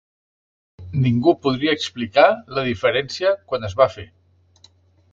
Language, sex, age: Catalan, male, 50-59